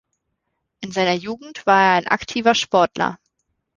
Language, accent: German, Deutschland Deutsch